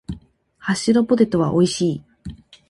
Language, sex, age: Japanese, female, 19-29